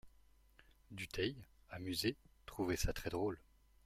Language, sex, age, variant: French, male, 19-29, Français de métropole